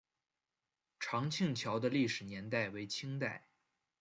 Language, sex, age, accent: Chinese, male, 19-29, 出生地：河南省